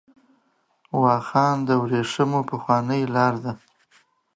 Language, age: Pashto, 19-29